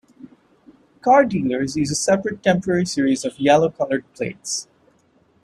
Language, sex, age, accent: English, male, 30-39, India and South Asia (India, Pakistan, Sri Lanka)